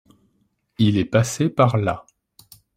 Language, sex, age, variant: French, male, 30-39, Français de métropole